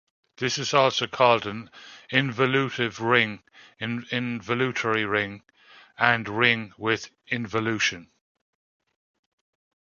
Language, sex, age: English, male, 40-49